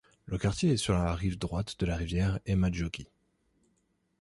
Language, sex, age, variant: French, male, 19-29, Français de métropole